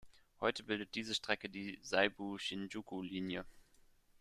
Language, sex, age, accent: German, male, 19-29, Deutschland Deutsch